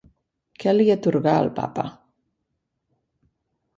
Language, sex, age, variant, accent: Catalan, female, 60-69, Central, central